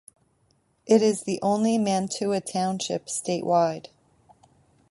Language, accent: English, United States English